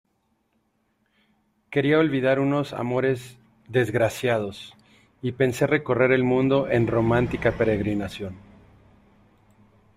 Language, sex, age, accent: Spanish, male, 30-39, México